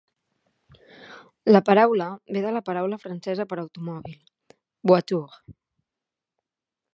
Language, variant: Catalan, Central